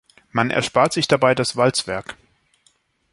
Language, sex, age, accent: German, male, 19-29, Schweizerdeutsch